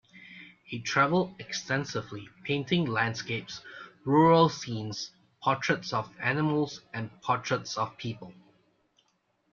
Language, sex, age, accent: English, male, 40-49, Malaysian English